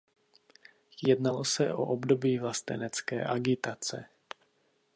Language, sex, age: Czech, male, 30-39